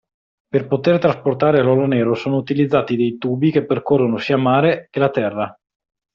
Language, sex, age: Italian, male, 19-29